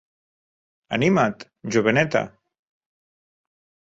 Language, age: Catalan, 50-59